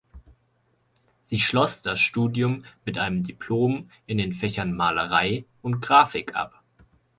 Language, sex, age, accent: German, male, 19-29, Deutschland Deutsch